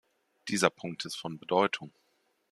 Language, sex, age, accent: German, male, 30-39, Deutschland Deutsch